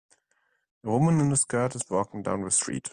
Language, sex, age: English, male, 19-29